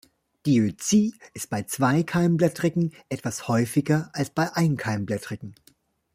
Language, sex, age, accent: German, male, 40-49, Deutschland Deutsch